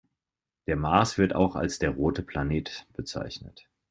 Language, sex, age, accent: German, male, 30-39, Deutschland Deutsch